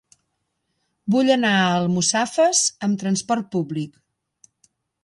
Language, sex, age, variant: Catalan, female, 50-59, Septentrional